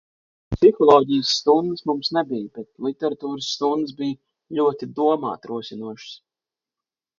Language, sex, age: Latvian, male, 40-49